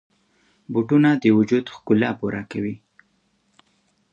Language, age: Pashto, 30-39